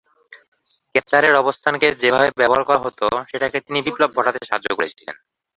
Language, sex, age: Bengali, male, 19-29